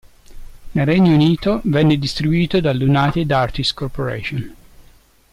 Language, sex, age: Italian, male, 40-49